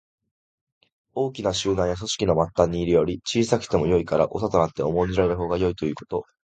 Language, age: Japanese, 19-29